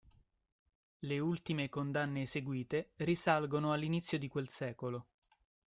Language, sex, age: Italian, male, 30-39